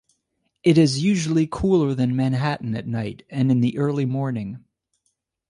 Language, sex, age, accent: English, male, 19-29, United States English